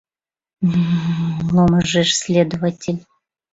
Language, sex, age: Mari, female, 30-39